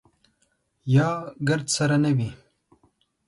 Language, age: Pashto, 19-29